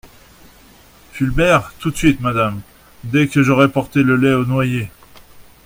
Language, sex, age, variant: French, male, 40-49, Français de métropole